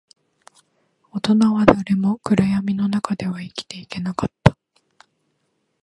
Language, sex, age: Japanese, female, 19-29